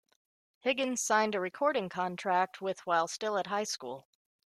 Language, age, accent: English, 30-39, United States English